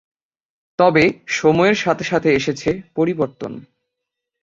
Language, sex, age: Bengali, male, 19-29